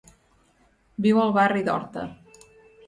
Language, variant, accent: Catalan, Central, central